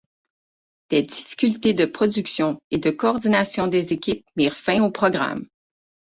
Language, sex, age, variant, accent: French, female, 30-39, Français d'Amérique du Nord, Français du Canada